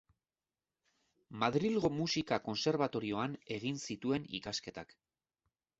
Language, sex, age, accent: Basque, male, 40-49, Mendebalekoa (Araba, Bizkaia, Gipuzkoako mendebaleko herri batzuk)